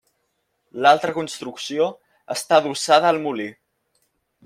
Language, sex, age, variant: Catalan, male, under 19, Central